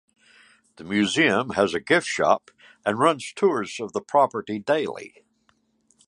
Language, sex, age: English, male, 70-79